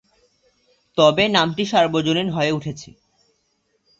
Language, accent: Bengali, Bengali